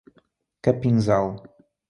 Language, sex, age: Portuguese, male, 30-39